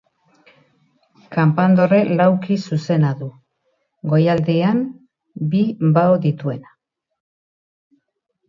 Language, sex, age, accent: Basque, female, 60-69, Erdialdekoa edo Nafarra (Gipuzkoa, Nafarroa)